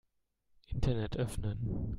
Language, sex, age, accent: German, male, 19-29, Deutschland Deutsch